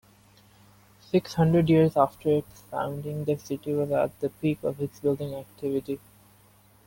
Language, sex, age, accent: English, male, under 19, India and South Asia (India, Pakistan, Sri Lanka)